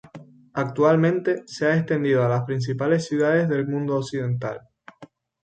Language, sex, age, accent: Spanish, male, 19-29, España: Islas Canarias